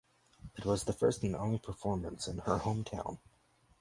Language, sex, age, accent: English, male, under 19, United States English